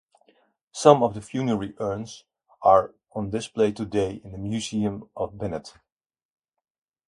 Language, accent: English, United States English